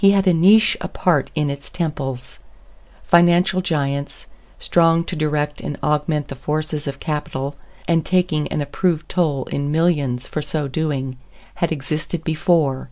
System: none